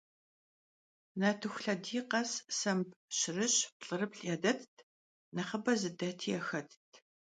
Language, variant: Kabardian, Адыгэбзэ (Къэбэрдей, Кирил, псоми зэдай)